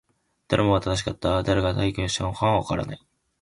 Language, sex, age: Japanese, male, 19-29